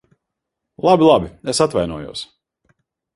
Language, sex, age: Latvian, male, 40-49